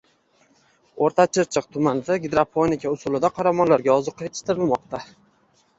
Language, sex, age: Uzbek, male, 19-29